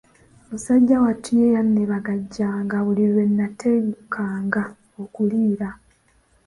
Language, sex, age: Ganda, female, 19-29